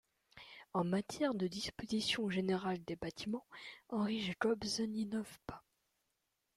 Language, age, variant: French, under 19, Français de métropole